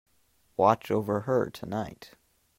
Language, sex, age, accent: English, male, under 19, United States English